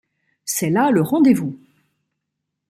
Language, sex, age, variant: French, female, 50-59, Français de métropole